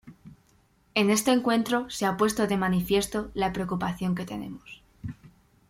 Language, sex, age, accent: Spanish, female, under 19, España: Norte peninsular (Asturias, Castilla y León, Cantabria, País Vasco, Navarra, Aragón, La Rioja, Guadalajara, Cuenca)